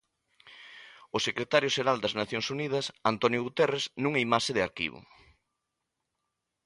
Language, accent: Galician, Normativo (estándar)